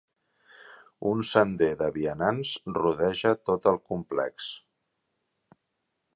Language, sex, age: Catalan, male, 50-59